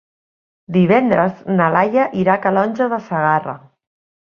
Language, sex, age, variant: Catalan, male, 30-39, Central